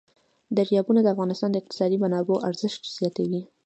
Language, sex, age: Pashto, female, 19-29